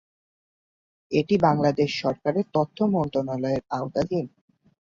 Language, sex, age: Bengali, male, 19-29